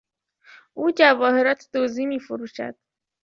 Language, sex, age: Persian, female, under 19